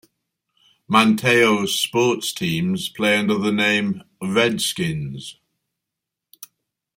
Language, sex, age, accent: English, male, 50-59, England English